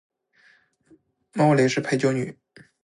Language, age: Chinese, 19-29